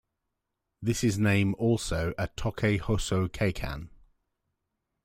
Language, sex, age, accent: English, male, 40-49, England English